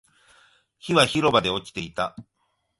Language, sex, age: Japanese, male, 40-49